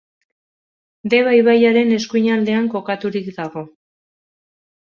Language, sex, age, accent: Basque, female, 50-59, Mendebalekoa (Araba, Bizkaia, Gipuzkoako mendebaleko herri batzuk)